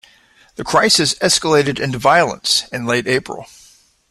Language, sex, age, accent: English, male, 40-49, United States English